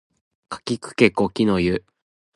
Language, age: Japanese, 19-29